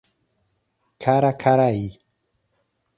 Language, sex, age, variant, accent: Portuguese, male, 19-29, Portuguese (Brasil), Paulista